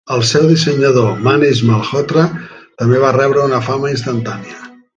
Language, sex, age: Catalan, male, 70-79